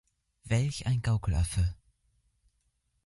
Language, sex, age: German, male, under 19